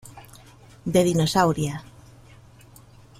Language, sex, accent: Spanish, female, España: Sur peninsular (Andalucia, Extremadura, Murcia)